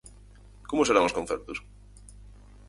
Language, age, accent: Galician, 19-29, Central (gheada)